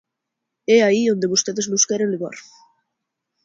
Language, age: Galician, 19-29